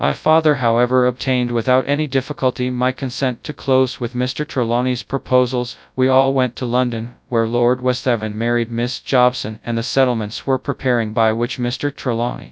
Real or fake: fake